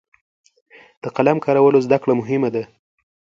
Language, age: Pashto, under 19